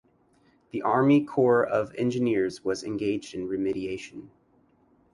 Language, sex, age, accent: English, male, 19-29, United States English